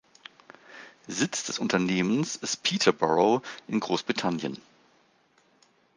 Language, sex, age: German, male, 50-59